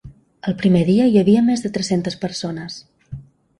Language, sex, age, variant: Catalan, female, 19-29, Balear